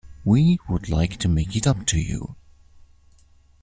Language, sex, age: English, male, 19-29